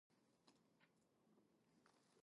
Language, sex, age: English, female, 19-29